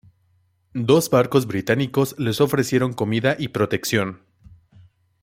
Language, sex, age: Spanish, male, 19-29